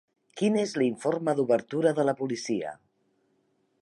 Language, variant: Catalan, Central